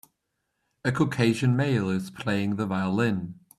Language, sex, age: English, male, 30-39